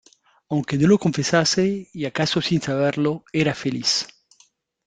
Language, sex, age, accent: Spanish, male, 50-59, Rioplatense: Argentina, Uruguay, este de Bolivia, Paraguay